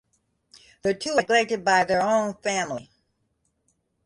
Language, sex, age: English, female, 60-69